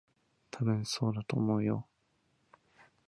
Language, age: Japanese, 19-29